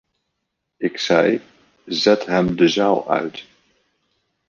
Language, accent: Dutch, Nederlands Nederlands